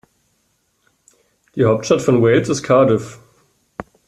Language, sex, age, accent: German, male, 19-29, Deutschland Deutsch